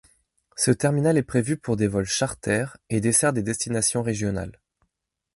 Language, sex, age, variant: French, male, 30-39, Français de métropole